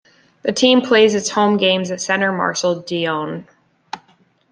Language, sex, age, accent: English, female, 19-29, United States English